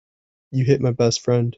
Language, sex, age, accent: English, male, 19-29, United States English